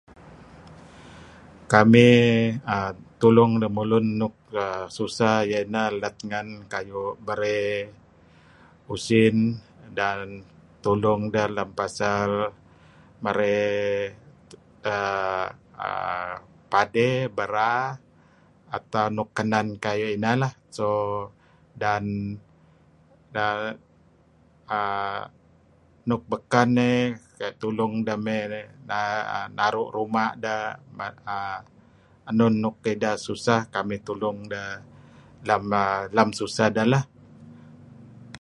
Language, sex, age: Kelabit, male, 60-69